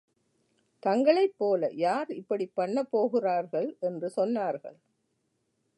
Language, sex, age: Tamil, female, 70-79